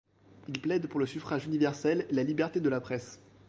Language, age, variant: French, 19-29, Français de métropole